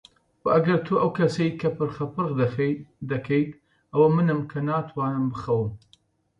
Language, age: Central Kurdish, 40-49